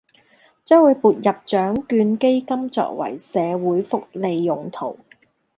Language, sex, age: Cantonese, female, 40-49